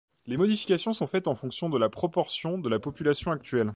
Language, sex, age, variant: French, male, 19-29, Français de métropole